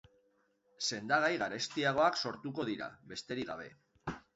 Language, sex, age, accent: Basque, male, 30-39, Mendebalekoa (Araba, Bizkaia, Gipuzkoako mendebaleko herri batzuk)